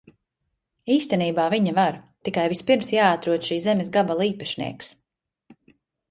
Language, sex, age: Latvian, female, 30-39